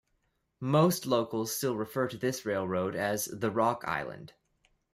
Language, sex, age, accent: English, male, 19-29, Canadian English